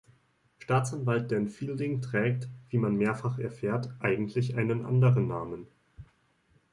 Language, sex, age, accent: German, male, 19-29, Deutschland Deutsch